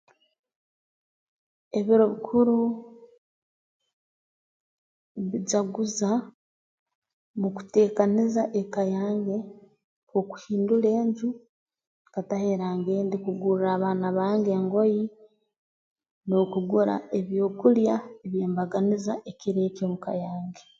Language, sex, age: Tooro, female, 19-29